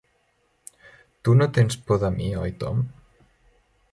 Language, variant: Catalan, Central